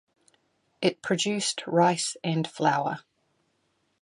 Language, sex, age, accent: English, female, 40-49, New Zealand English